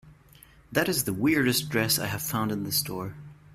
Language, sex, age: English, male, 19-29